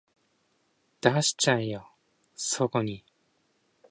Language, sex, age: Japanese, male, 19-29